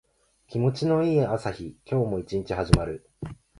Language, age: Japanese, 19-29